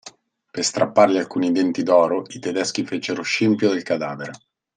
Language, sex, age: Italian, male, 40-49